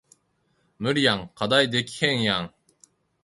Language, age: Japanese, 30-39